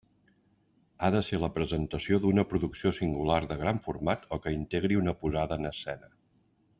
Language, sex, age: Catalan, male, 50-59